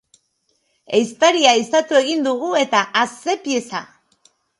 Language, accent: Basque, Erdialdekoa edo Nafarra (Gipuzkoa, Nafarroa)